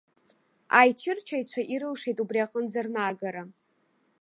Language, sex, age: Abkhazian, female, under 19